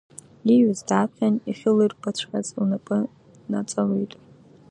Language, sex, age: Abkhazian, female, under 19